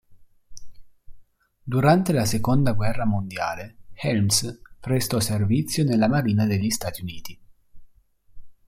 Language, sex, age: Italian, male, 19-29